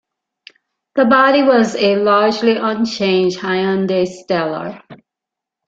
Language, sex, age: English, female, 50-59